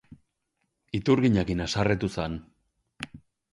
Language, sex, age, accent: Basque, male, 50-59, Erdialdekoa edo Nafarra (Gipuzkoa, Nafarroa)